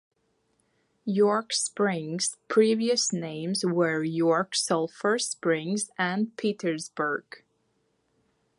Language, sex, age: English, female, 19-29